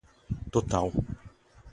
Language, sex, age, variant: Portuguese, male, 30-39, Portuguese (Brasil)